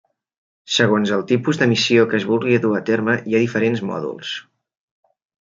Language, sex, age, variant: Catalan, male, 30-39, Central